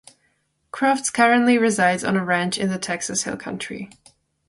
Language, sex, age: English, female, 19-29